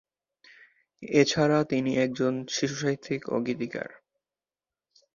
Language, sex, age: Bengali, male, under 19